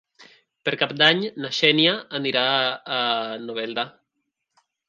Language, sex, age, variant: Catalan, male, 19-29, Central